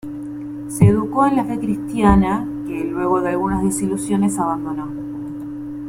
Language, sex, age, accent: Spanish, female, 30-39, Rioplatense: Argentina, Uruguay, este de Bolivia, Paraguay